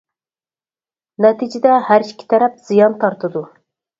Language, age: Uyghur, 30-39